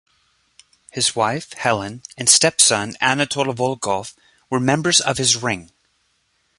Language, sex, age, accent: English, male, 40-49, United States English